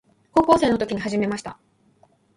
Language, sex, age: Japanese, female, 19-29